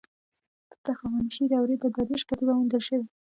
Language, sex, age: Pashto, female, under 19